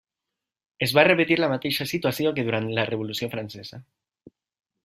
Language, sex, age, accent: Catalan, male, 19-29, valencià